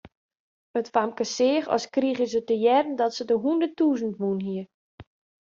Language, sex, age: Western Frisian, female, 30-39